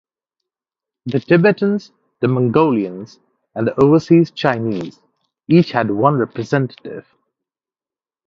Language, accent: English, India and South Asia (India, Pakistan, Sri Lanka)